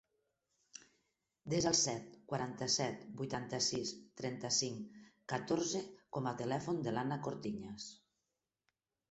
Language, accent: Catalan, Lleidatà